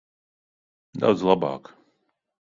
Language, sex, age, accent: Latvian, male, 40-49, Krievu